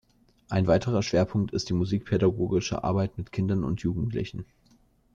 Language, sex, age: German, male, 19-29